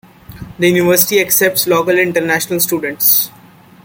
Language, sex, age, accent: English, male, 19-29, India and South Asia (India, Pakistan, Sri Lanka)